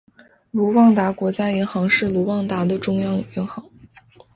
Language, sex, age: Chinese, female, 19-29